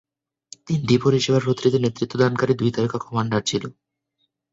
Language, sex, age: Bengali, male, 19-29